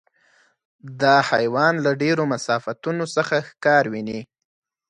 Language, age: Pashto, 19-29